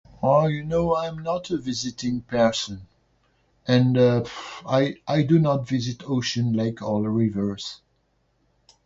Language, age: English, 60-69